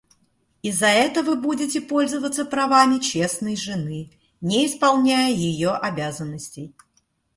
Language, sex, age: Russian, female, 40-49